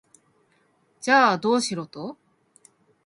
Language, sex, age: Japanese, female, 19-29